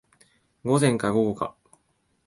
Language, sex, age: Japanese, male, 19-29